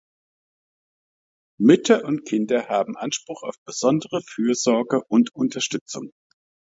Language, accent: German, Deutschland Deutsch